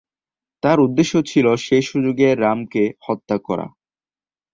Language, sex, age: Bengali, male, under 19